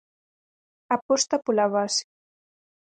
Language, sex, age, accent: Galician, female, 19-29, Central (gheada)